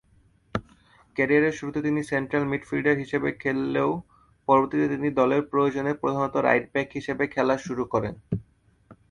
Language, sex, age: Bengali, male, 19-29